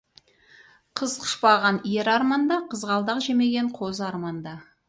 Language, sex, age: Kazakh, female, 40-49